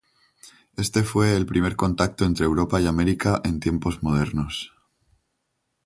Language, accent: Spanish, España: Centro-Sur peninsular (Madrid, Toledo, Castilla-La Mancha)